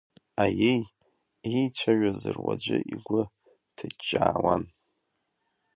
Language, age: Abkhazian, 30-39